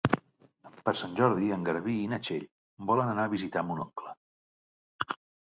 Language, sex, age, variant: Catalan, male, 50-59, Central